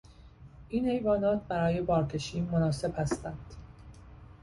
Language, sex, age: Persian, male, 30-39